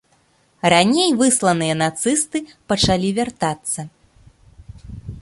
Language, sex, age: Belarusian, female, 30-39